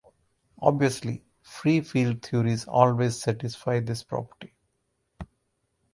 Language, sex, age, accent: English, male, 50-59, India and South Asia (India, Pakistan, Sri Lanka)